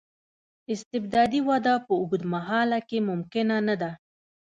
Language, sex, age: Pashto, female, 30-39